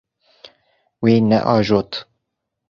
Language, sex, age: Kurdish, male, 19-29